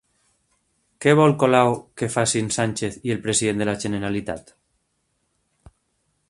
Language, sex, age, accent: Catalan, male, 40-49, valencià